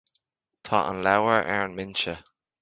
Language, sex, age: Irish, male, 19-29